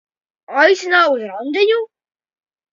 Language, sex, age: Latvian, male, under 19